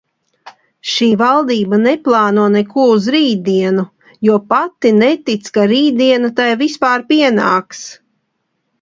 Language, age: Latvian, 40-49